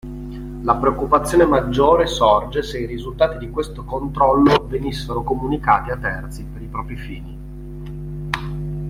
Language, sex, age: Italian, male, 30-39